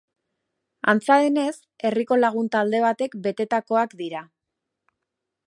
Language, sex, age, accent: Basque, female, 19-29, Erdialdekoa edo Nafarra (Gipuzkoa, Nafarroa)